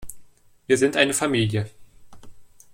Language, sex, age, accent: German, male, 19-29, Deutschland Deutsch